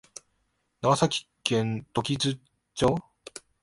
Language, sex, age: Japanese, male, 19-29